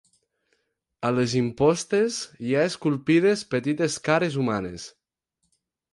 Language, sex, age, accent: Catalan, male, 19-29, aprenent (recent, des del castellà)